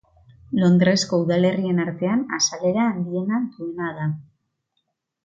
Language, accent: Basque, Mendebalekoa (Araba, Bizkaia, Gipuzkoako mendebaleko herri batzuk)